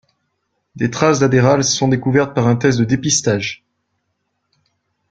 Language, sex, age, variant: French, male, 40-49, Français de métropole